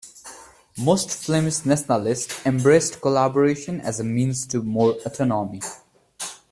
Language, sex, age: English, male, 19-29